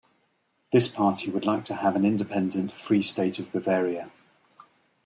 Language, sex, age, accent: English, male, 50-59, England English